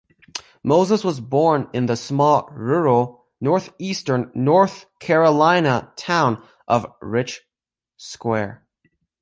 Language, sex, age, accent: English, male, under 19, United States English